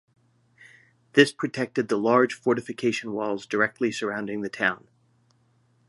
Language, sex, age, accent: English, male, 50-59, United States English